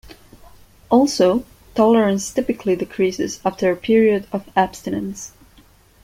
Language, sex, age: English, female, 19-29